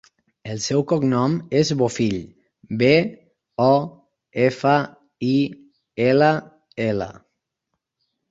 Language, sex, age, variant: Catalan, male, 30-39, Nord-Occidental